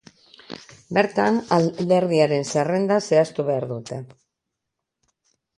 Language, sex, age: Basque, female, 60-69